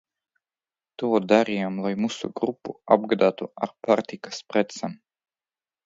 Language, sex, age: Latvian, male, 19-29